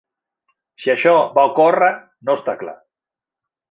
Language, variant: Catalan, Central